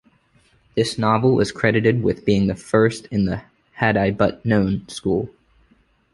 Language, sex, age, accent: English, male, 19-29, United States English